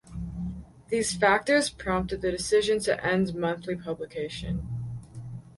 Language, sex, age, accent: English, female, 19-29, Canadian English